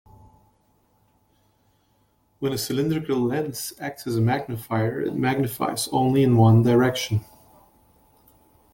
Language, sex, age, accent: English, male, 40-49, Canadian English